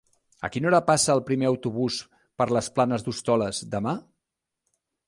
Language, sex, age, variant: Catalan, male, 40-49, Central